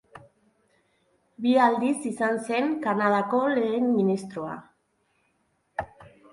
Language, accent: Basque, Mendebalekoa (Araba, Bizkaia, Gipuzkoako mendebaleko herri batzuk)